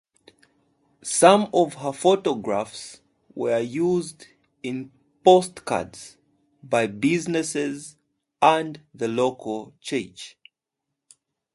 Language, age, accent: English, 19-29, United States English; England English